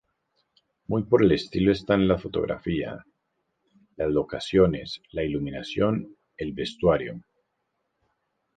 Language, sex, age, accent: Spanish, male, 40-49, Andino-Pacífico: Colombia, Perú, Ecuador, oeste de Bolivia y Venezuela andina